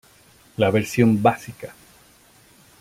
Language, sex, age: Spanish, male, 50-59